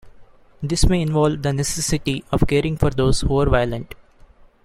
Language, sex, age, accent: English, male, 19-29, India and South Asia (India, Pakistan, Sri Lanka)